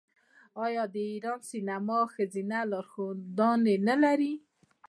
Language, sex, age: Pashto, female, 30-39